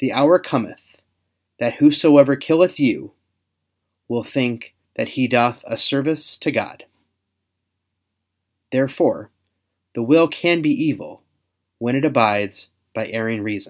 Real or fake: real